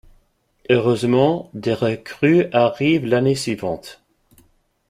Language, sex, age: French, male, 50-59